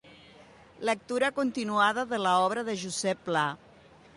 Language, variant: Catalan, Central